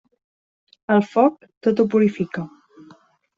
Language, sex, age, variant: Catalan, female, 19-29, Central